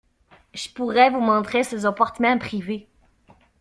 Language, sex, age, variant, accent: French, female, 30-39, Français d'Amérique du Nord, Français du Canada